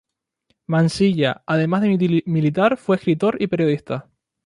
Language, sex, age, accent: Spanish, male, 19-29, España: Islas Canarias